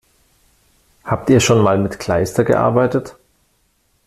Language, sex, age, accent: German, male, 40-49, Deutschland Deutsch